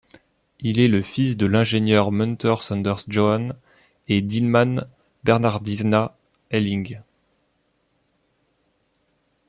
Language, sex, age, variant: French, male, 19-29, Français de métropole